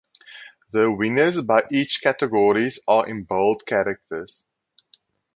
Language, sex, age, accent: English, male, 19-29, Southern African (South Africa, Zimbabwe, Namibia)